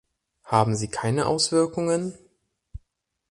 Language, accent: German, Deutschland Deutsch